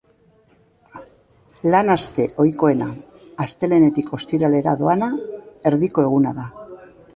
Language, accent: Basque, Mendebalekoa (Araba, Bizkaia, Gipuzkoako mendebaleko herri batzuk)